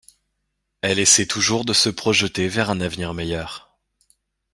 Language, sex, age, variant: French, male, 19-29, Français de métropole